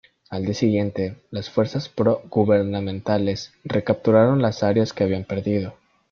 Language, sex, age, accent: Spanish, male, under 19, Andino-Pacífico: Colombia, Perú, Ecuador, oeste de Bolivia y Venezuela andina